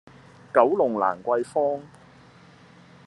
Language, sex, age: Cantonese, male, 19-29